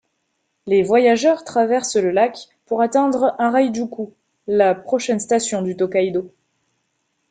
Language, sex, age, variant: French, female, 19-29, Français de métropole